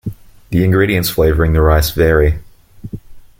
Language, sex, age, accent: English, male, 19-29, Australian English